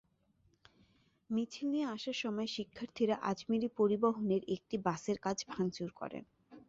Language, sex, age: Bengali, female, 19-29